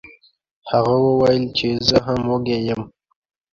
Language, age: Pashto, 19-29